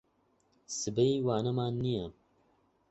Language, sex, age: Central Kurdish, male, under 19